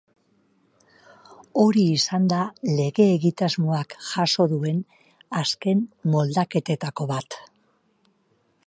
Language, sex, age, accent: Basque, female, 50-59, Mendebalekoa (Araba, Bizkaia, Gipuzkoako mendebaleko herri batzuk)